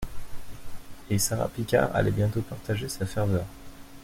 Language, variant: French, Français de métropole